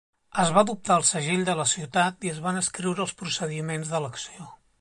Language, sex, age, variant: Catalan, male, 40-49, Central